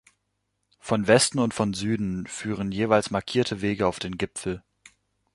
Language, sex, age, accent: German, male, 19-29, Deutschland Deutsch